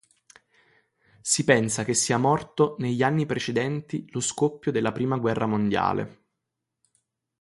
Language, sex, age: Italian, male, 19-29